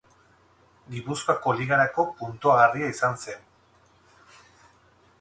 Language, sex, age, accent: Basque, male, 50-59, Erdialdekoa edo Nafarra (Gipuzkoa, Nafarroa)